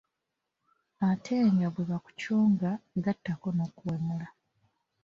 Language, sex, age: Ganda, female, 19-29